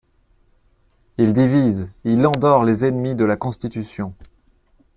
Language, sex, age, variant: French, male, 19-29, Français de métropole